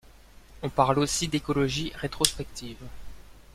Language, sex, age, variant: French, male, 19-29, Français de métropole